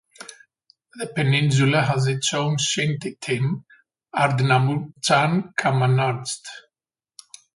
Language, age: English, 40-49